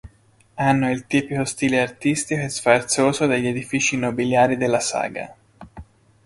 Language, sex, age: Italian, male, 19-29